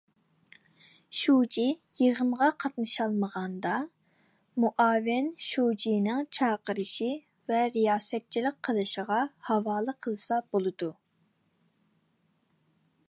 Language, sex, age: Uyghur, female, under 19